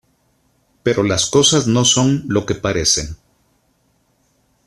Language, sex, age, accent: Spanish, male, 50-59, México